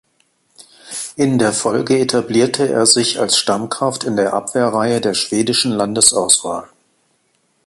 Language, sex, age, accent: German, male, 40-49, Deutschland Deutsch